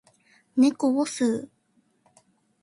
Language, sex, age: Japanese, female, 19-29